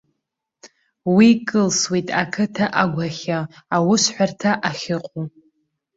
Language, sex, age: Abkhazian, female, under 19